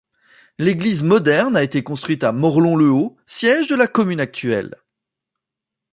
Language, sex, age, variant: French, male, 30-39, Français de métropole